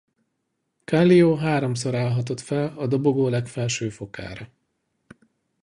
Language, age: Hungarian, 40-49